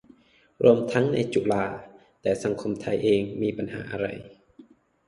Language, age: Thai, 19-29